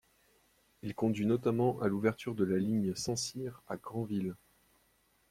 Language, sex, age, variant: French, male, 19-29, Français de métropole